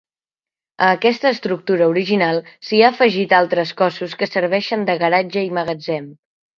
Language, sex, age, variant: Catalan, male, under 19, Central